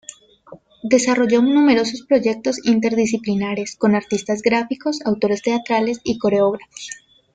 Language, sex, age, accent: Spanish, female, 19-29, Andino-Pacífico: Colombia, Perú, Ecuador, oeste de Bolivia y Venezuela andina